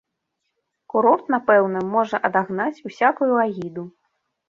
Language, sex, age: Belarusian, female, 30-39